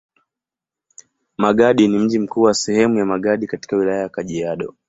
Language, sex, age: Swahili, male, 19-29